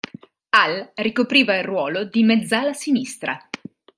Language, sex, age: Italian, female, 30-39